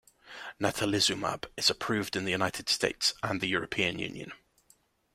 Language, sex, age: English, male, 19-29